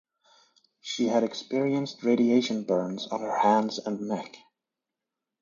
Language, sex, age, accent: English, male, 30-39, United States English